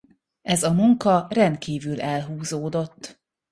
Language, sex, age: Hungarian, female, 30-39